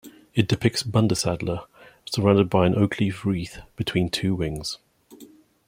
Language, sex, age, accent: English, male, 50-59, England English